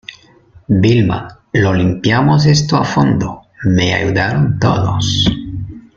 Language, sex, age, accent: Spanish, male, 50-59, España: Norte peninsular (Asturias, Castilla y León, Cantabria, País Vasco, Navarra, Aragón, La Rioja, Guadalajara, Cuenca)